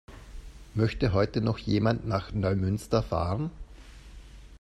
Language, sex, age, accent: German, male, 40-49, Österreichisches Deutsch